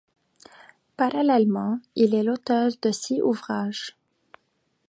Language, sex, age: French, female, 19-29